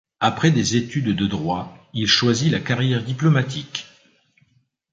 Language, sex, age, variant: French, male, 50-59, Français de métropole